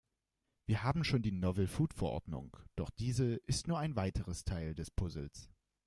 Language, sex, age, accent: German, male, under 19, Deutschland Deutsch